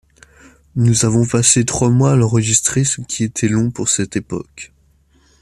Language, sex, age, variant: French, male, 19-29, Français de métropole